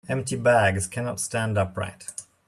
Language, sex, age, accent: English, male, 40-49, Southern African (South Africa, Zimbabwe, Namibia)